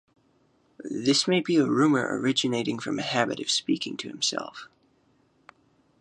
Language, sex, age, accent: English, male, under 19, United States English